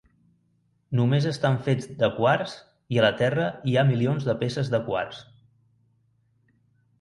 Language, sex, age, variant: Catalan, male, 40-49, Central